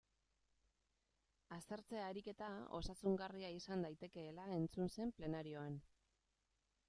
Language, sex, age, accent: Basque, female, 30-39, Mendebalekoa (Araba, Bizkaia, Gipuzkoako mendebaleko herri batzuk)